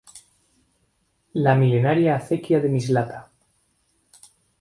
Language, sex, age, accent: Spanish, male, 30-39, España: Norte peninsular (Asturias, Castilla y León, Cantabria, País Vasco, Navarra, Aragón, La Rioja, Guadalajara, Cuenca)